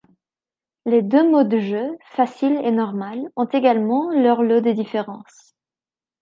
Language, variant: French, Français de métropole